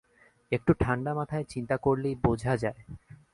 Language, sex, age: Bengali, male, 19-29